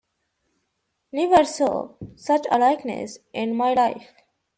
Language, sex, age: English, female, 40-49